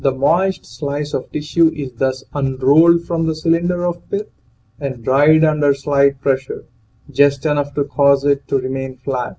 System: none